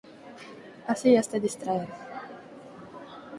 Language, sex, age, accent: Galician, female, 19-29, Neofalante